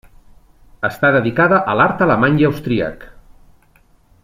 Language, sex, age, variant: Catalan, male, 40-49, Central